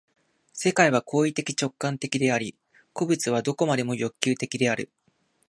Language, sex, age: Japanese, male, 19-29